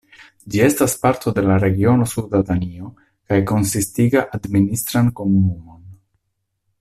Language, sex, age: Esperanto, male, 30-39